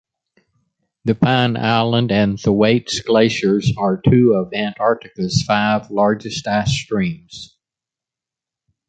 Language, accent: English, United States English